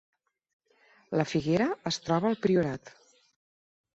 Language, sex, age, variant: Catalan, female, 40-49, Central